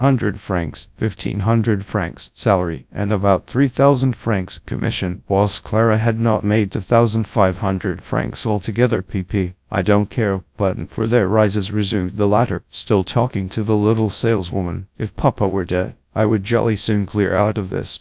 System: TTS, GradTTS